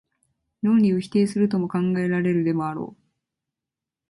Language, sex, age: Japanese, female, 19-29